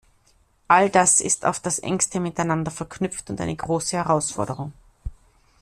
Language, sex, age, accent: German, female, 50-59, Österreichisches Deutsch